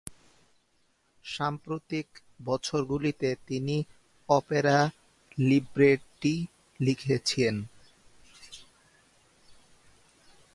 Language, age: Bengali, under 19